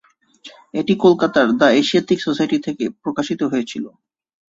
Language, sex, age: Bengali, male, 30-39